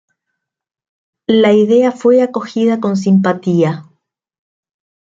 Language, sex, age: Spanish, female, 50-59